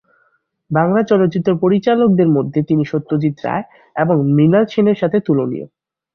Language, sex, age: Bengali, male, 19-29